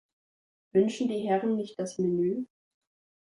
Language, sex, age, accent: German, male, under 19, Deutschland Deutsch